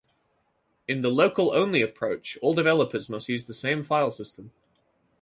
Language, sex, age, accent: English, male, 19-29, England English